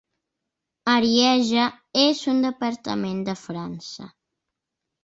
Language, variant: Catalan, Central